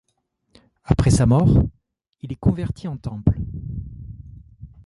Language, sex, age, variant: French, male, 30-39, Français de métropole